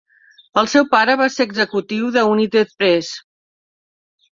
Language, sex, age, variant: Catalan, female, 60-69, Central